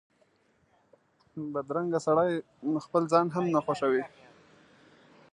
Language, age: Pashto, 19-29